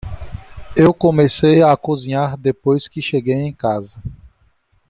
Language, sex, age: Portuguese, male, 40-49